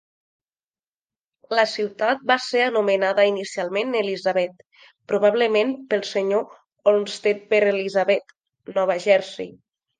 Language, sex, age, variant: Catalan, female, 19-29, Nord-Occidental